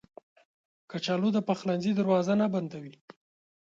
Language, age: Pashto, 19-29